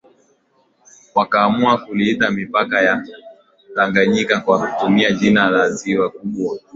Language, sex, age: Swahili, male, 19-29